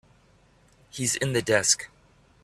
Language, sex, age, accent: English, male, 40-49, United States English